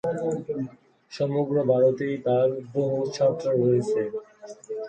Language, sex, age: Bengali, male, 19-29